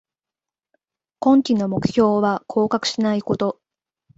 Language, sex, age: Japanese, female, 19-29